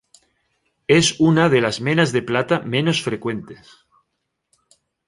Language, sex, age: Spanish, female, 50-59